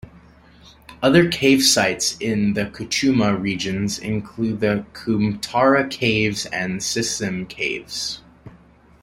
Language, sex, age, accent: English, male, under 19, United States English